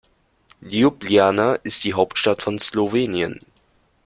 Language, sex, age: German, male, 19-29